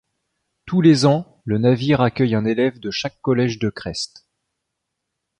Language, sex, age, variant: French, male, 30-39, Français de métropole